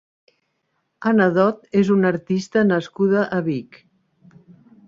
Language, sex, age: Catalan, female, 60-69